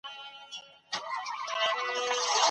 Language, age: Pashto, 30-39